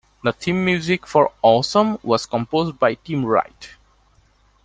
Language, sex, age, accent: English, male, 19-29, India and South Asia (India, Pakistan, Sri Lanka)